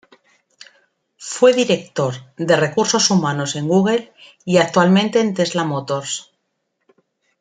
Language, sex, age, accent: Spanish, female, 40-49, España: Norte peninsular (Asturias, Castilla y León, Cantabria, País Vasco, Navarra, Aragón, La Rioja, Guadalajara, Cuenca)